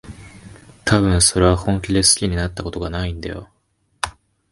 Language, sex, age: Japanese, male, 19-29